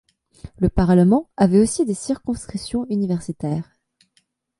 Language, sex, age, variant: French, female, 19-29, Français de métropole